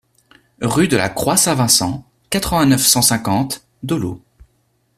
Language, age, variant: French, 19-29, Français de métropole